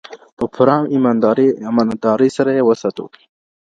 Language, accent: Pashto, کندهاری لهجه